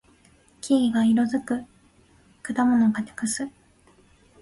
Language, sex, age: Japanese, female, 19-29